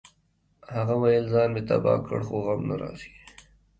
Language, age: Pashto, 19-29